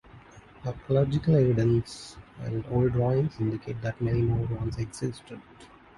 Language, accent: English, India and South Asia (India, Pakistan, Sri Lanka)